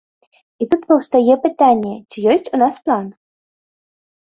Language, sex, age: Belarusian, female, 19-29